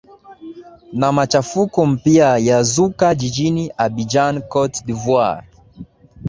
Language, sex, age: Swahili, male, 19-29